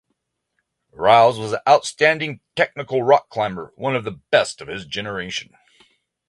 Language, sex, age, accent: English, male, 40-49, United States English; West Coast